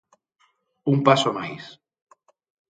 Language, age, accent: Galician, 50-59, Atlántico (seseo e gheada); Normativo (estándar)